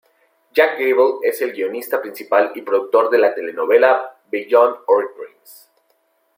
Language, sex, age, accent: Spanish, male, 19-29, México